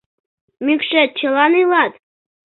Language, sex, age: Mari, male, under 19